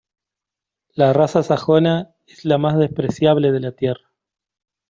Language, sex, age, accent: Spanish, male, 30-39, Rioplatense: Argentina, Uruguay, este de Bolivia, Paraguay